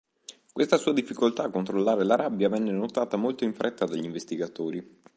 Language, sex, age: Italian, male, 19-29